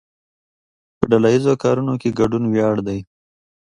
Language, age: Pashto, 30-39